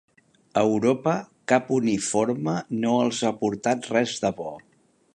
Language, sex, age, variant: Catalan, male, 50-59, Central